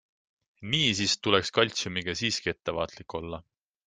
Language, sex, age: Estonian, male, 19-29